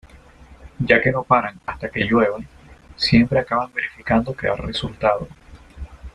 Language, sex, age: Spanish, male, 30-39